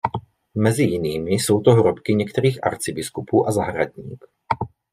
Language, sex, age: Czech, male, 30-39